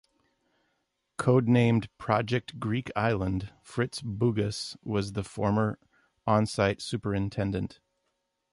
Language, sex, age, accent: English, male, 40-49, United States English